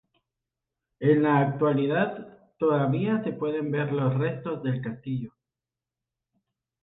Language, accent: Spanish, América central